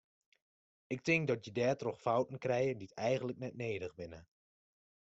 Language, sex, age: Western Frisian, male, 19-29